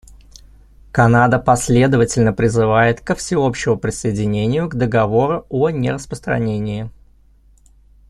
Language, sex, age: Russian, male, 30-39